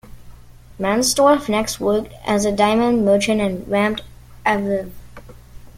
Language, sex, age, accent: English, male, under 19, Canadian English